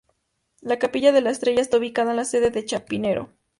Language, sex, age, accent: Spanish, female, 19-29, México